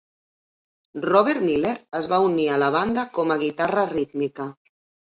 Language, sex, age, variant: Catalan, female, 50-59, Central